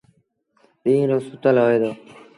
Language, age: Sindhi Bhil, 19-29